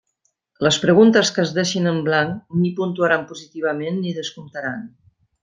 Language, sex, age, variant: Catalan, female, 50-59, Central